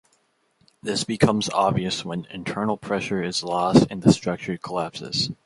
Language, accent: English, United States English